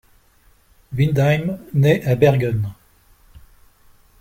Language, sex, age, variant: French, male, 60-69, Français de métropole